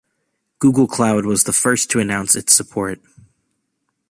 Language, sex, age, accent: English, male, 19-29, United States English